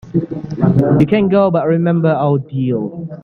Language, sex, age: English, male, under 19